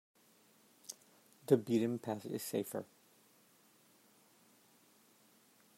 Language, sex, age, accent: English, male, 30-39, United States English